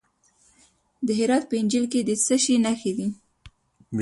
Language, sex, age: Pashto, female, 30-39